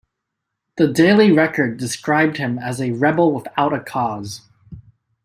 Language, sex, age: English, male, 19-29